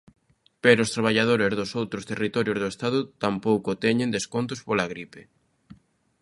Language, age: Galician, 19-29